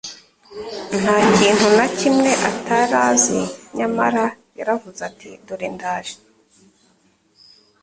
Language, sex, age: Kinyarwanda, female, 19-29